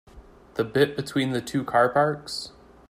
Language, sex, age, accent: English, male, 30-39, United States English